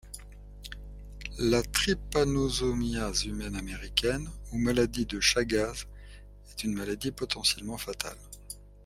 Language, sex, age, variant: French, male, 60-69, Français de métropole